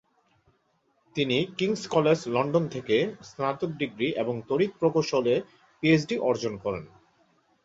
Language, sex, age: Bengali, male, 19-29